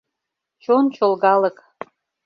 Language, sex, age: Mari, female, 50-59